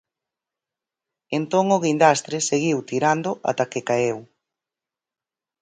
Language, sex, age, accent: Galician, female, 40-49, Oriental (común en zona oriental)